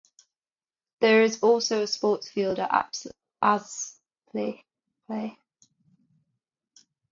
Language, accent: English, England English